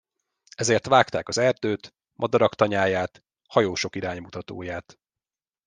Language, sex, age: Hungarian, male, 30-39